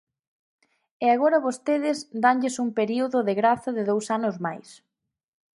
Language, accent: Galician, Central (gheada); Normativo (estándar)